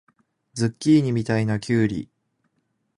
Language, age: Japanese, 19-29